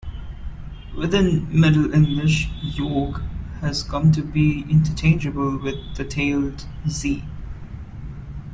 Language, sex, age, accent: English, male, 19-29, India and South Asia (India, Pakistan, Sri Lanka)